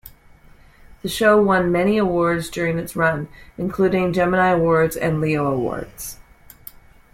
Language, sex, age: English, female, 40-49